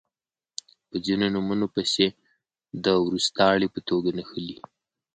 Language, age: Pashto, 19-29